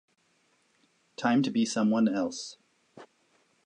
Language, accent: English, United States English